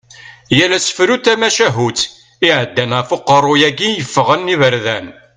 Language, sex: Kabyle, male